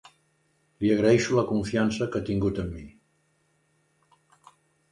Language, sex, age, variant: Catalan, male, 70-79, Central